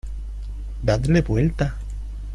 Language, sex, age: Spanish, male, 30-39